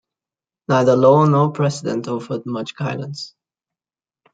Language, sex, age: English, male, 19-29